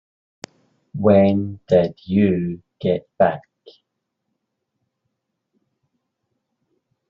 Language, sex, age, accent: English, male, 19-29, Scottish English